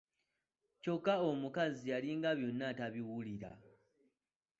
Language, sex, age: Ganda, male, 19-29